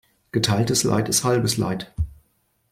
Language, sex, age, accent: German, male, 50-59, Deutschland Deutsch